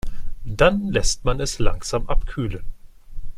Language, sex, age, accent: German, male, 19-29, Deutschland Deutsch